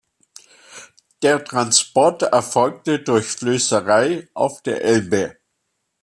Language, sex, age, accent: German, male, 60-69, Deutschland Deutsch